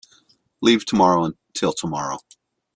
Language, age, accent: English, 40-49, United States English